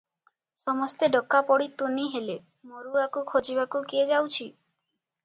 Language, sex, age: Odia, female, 19-29